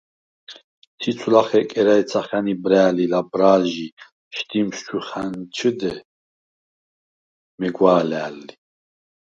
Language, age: Svan, 30-39